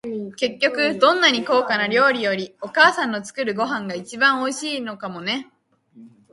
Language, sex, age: Japanese, female, under 19